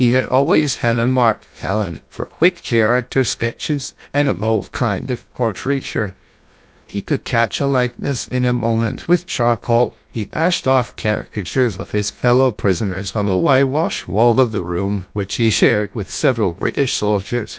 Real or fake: fake